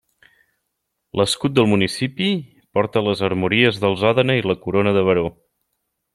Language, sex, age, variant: Catalan, male, 30-39, Central